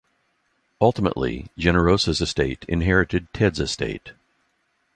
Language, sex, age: English, male, 60-69